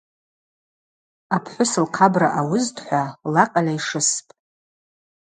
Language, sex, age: Abaza, female, 40-49